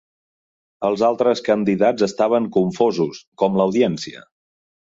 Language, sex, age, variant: Catalan, male, 30-39, Central